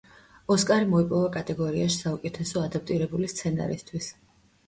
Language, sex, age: Georgian, female, 19-29